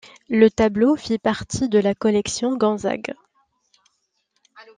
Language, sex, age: French, female, 19-29